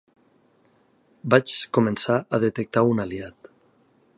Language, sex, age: Catalan, male, 40-49